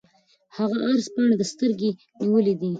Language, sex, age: Pashto, female, 30-39